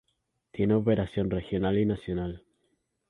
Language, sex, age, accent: Spanish, male, 19-29, España: Islas Canarias